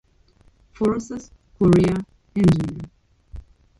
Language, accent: English, United States English